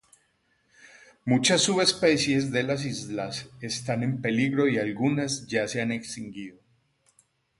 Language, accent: Spanish, Andino-Pacífico: Colombia, Perú, Ecuador, oeste de Bolivia y Venezuela andina